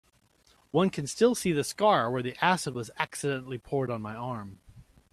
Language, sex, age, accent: English, male, 40-49, United States English